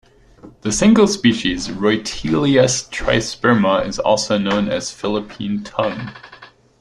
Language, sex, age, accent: English, male, 40-49, United States English